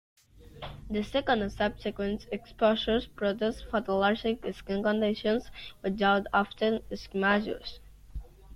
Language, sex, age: English, male, under 19